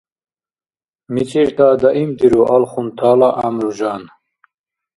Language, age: Dargwa, 50-59